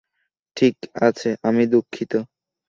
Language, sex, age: Bengali, male, under 19